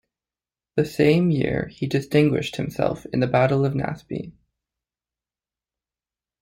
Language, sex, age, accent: English, male, 19-29, Canadian English